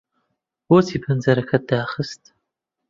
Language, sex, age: Central Kurdish, male, 19-29